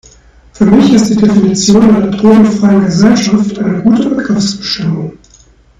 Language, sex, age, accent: German, male, 40-49, Deutschland Deutsch